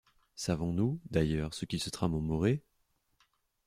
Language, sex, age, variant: French, male, 19-29, Français de métropole